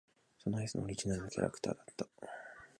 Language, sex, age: Japanese, male, 19-29